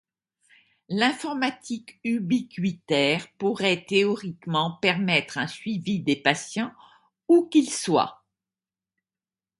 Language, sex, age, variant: French, female, 70-79, Français de métropole